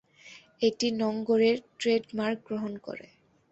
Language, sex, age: Bengali, female, 19-29